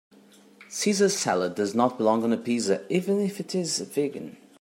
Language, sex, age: English, male, 30-39